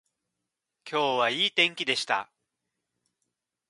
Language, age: Japanese, 30-39